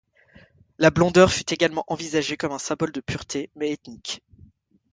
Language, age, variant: French, 30-39, Français de métropole